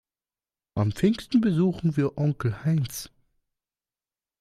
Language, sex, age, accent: German, male, 19-29, Deutschland Deutsch